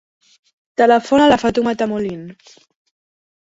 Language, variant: Catalan, Central